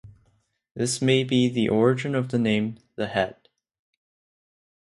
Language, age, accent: English, under 19, Canadian English